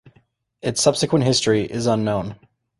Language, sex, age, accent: English, male, 19-29, United States English